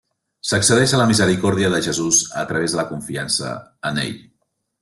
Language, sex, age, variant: Catalan, male, 40-49, Central